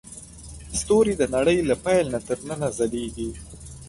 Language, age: Pashto, under 19